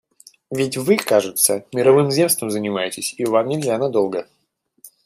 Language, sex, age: Russian, male, 19-29